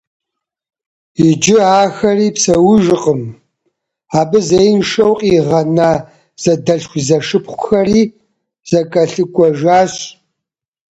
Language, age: Kabardian, 40-49